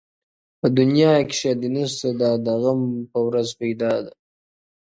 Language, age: Pashto, 19-29